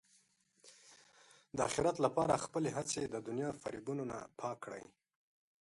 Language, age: Pashto, 19-29